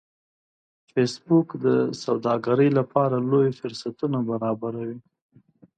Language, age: Pashto, 19-29